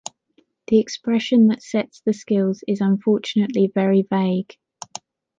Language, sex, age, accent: English, female, 30-39, England English